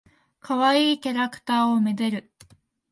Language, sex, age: Japanese, female, 19-29